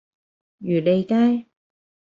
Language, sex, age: Cantonese, female, 30-39